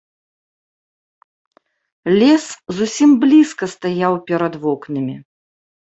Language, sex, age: Belarusian, female, 40-49